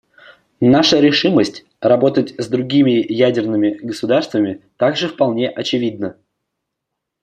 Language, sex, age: Russian, male, under 19